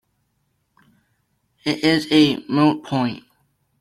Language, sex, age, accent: English, male, 19-29, United States English